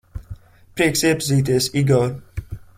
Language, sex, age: Latvian, male, 19-29